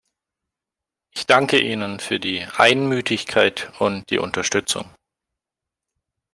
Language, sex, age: German, male, 30-39